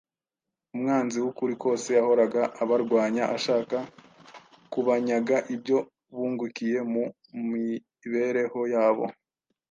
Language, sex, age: Kinyarwanda, male, 19-29